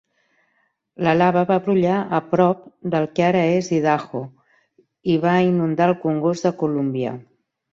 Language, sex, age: Catalan, female, 60-69